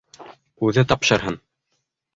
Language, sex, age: Bashkir, male, under 19